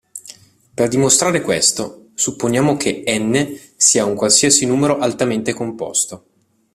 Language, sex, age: Italian, male, 30-39